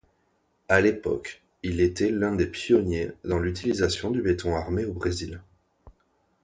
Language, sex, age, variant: French, male, 30-39, Français de métropole